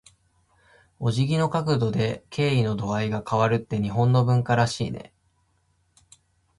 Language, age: Japanese, 19-29